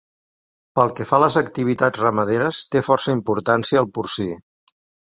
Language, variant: Catalan, Central